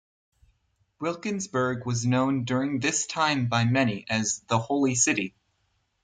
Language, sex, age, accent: English, male, 19-29, United States English